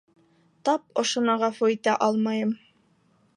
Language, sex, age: Bashkir, female, 19-29